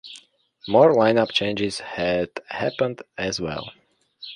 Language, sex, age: English, male, under 19